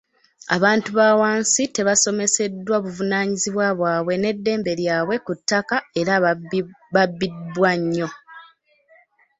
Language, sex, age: Ganda, female, 30-39